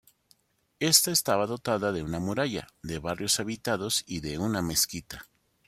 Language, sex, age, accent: Spanish, male, 50-59, México